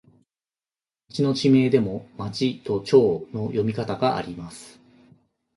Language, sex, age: Japanese, male, 50-59